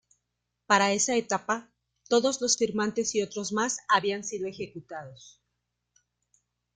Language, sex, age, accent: Spanish, female, 40-49, México